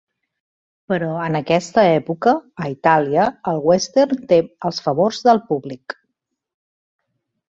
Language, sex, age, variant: Catalan, female, 40-49, Central